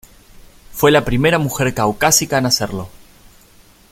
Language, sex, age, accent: Spanish, male, 19-29, Rioplatense: Argentina, Uruguay, este de Bolivia, Paraguay